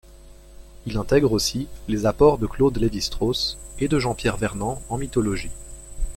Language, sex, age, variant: French, male, 19-29, Français de métropole